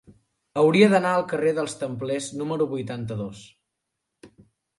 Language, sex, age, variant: Catalan, male, under 19, Central